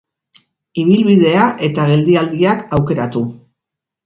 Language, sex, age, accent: Basque, female, 50-59, Erdialdekoa edo Nafarra (Gipuzkoa, Nafarroa)